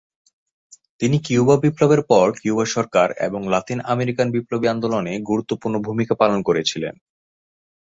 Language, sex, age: Bengali, male, 19-29